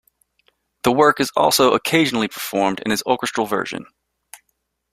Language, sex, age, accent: English, male, 40-49, United States English